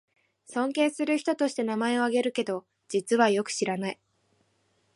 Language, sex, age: Japanese, female, 19-29